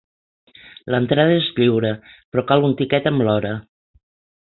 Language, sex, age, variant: Catalan, female, 60-69, Central